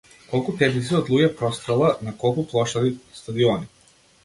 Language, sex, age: Macedonian, male, 19-29